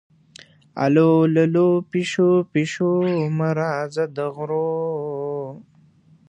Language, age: Pashto, 19-29